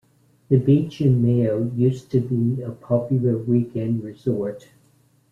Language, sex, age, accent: English, male, 50-59, United States English